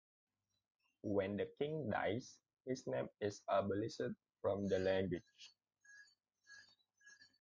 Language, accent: English, indonesia